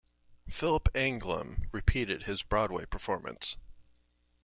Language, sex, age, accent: English, male, 19-29, United States English